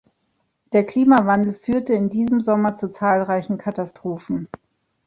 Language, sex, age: German, female, 40-49